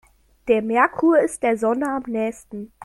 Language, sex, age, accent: German, male, under 19, Deutschland Deutsch